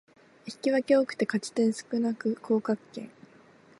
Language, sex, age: Japanese, female, 19-29